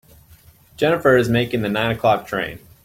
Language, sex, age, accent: English, male, 19-29, United States English